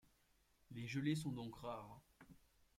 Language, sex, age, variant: French, male, 19-29, Français de métropole